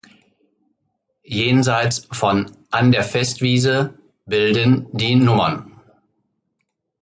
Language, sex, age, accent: German, male, 50-59, Deutschland Deutsch